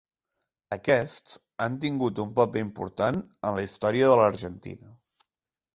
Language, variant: Catalan, Central